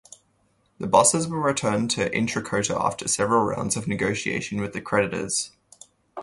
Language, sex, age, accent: English, male, 19-29, Australian English